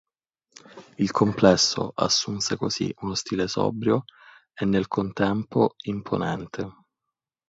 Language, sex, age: Italian, male, 19-29